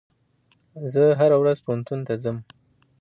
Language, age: Pashto, 30-39